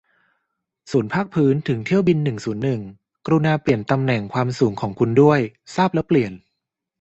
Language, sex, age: Thai, male, 30-39